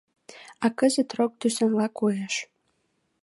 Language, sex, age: Mari, female, 19-29